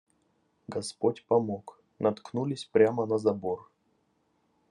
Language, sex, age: Russian, male, 19-29